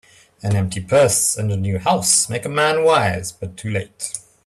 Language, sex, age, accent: English, male, 40-49, Southern African (South Africa, Zimbabwe, Namibia)